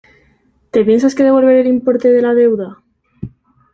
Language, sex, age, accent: Spanish, female, 19-29, España: Centro-Sur peninsular (Madrid, Toledo, Castilla-La Mancha)